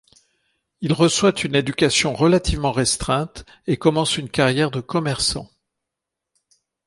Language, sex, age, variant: French, male, 60-69, Français de métropole